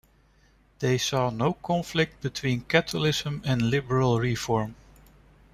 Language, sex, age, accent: English, male, 40-49, United States English